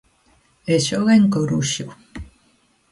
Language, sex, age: Galician, female, 40-49